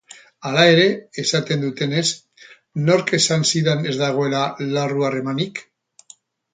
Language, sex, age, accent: Basque, male, 60-69, Erdialdekoa edo Nafarra (Gipuzkoa, Nafarroa)